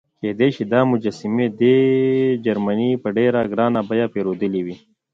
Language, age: Pashto, 30-39